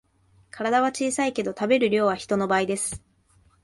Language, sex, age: Japanese, female, 19-29